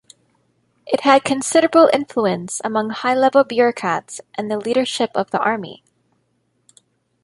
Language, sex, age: English, female, 19-29